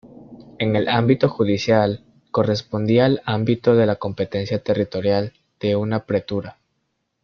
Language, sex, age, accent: Spanish, male, under 19, Andino-Pacífico: Colombia, Perú, Ecuador, oeste de Bolivia y Venezuela andina